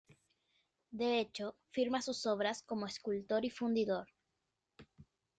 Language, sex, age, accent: Spanish, female, under 19, Chileno: Chile, Cuyo